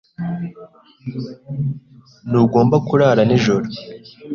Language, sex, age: Kinyarwanda, male, 19-29